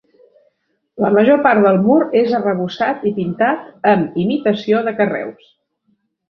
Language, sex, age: Catalan, female, 50-59